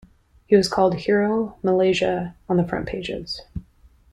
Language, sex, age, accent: English, female, 30-39, United States English